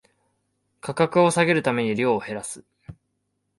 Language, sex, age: Japanese, male, 19-29